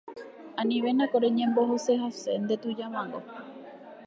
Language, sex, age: Guarani, female, 19-29